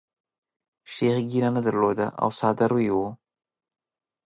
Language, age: Pashto, 19-29